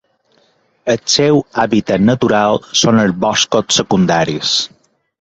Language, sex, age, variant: Catalan, male, 40-49, Balear